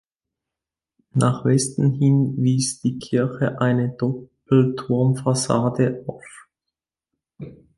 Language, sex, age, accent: German, male, 19-29, Schweizerdeutsch